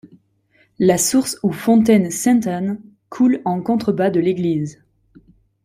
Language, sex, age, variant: French, female, 19-29, Français de métropole